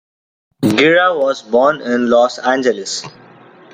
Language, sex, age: English, male, 19-29